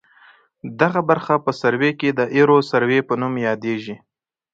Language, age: Pashto, 19-29